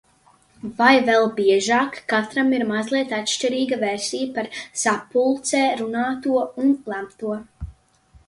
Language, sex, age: Latvian, female, under 19